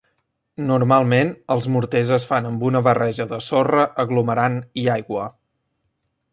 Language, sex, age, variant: Catalan, male, 19-29, Central